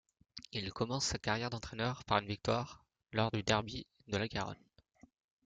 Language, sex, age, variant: French, male, 19-29, Français de métropole